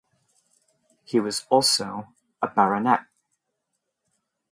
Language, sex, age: English, male, 30-39